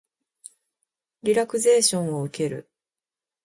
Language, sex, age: Japanese, female, 40-49